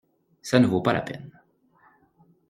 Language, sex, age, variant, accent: French, male, 30-39, Français d'Amérique du Nord, Français du Canada